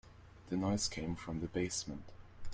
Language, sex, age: English, male, 19-29